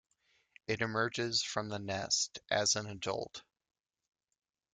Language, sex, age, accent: English, male, 30-39, United States English